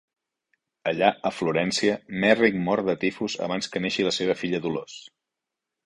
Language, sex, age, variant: Catalan, male, 40-49, Central